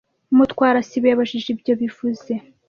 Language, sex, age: Kinyarwanda, female, 30-39